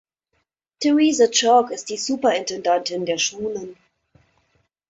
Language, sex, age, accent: German, female, 30-39, Deutschland Deutsch